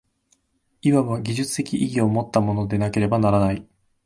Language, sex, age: Japanese, male, 19-29